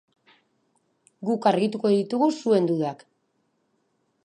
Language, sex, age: Basque, female, 40-49